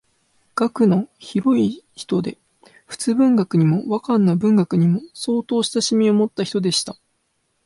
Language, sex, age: Japanese, male, 19-29